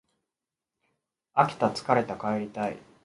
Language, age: Japanese, 19-29